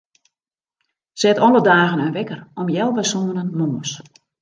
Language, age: Western Frisian, 60-69